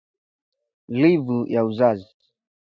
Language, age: Swahili, 19-29